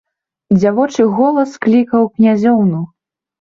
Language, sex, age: Belarusian, female, 19-29